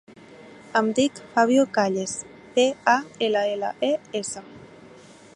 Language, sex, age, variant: Catalan, female, 19-29, Central